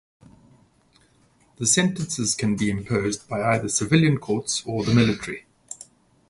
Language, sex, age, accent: English, male, 40-49, Southern African (South Africa, Zimbabwe, Namibia)